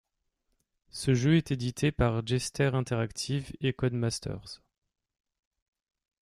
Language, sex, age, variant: French, male, 30-39, Français de métropole